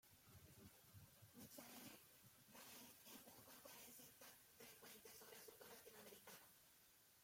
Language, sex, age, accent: Spanish, female, 30-39, Caribe: Cuba, Venezuela, Puerto Rico, República Dominicana, Panamá, Colombia caribeña, México caribeño, Costa del golfo de México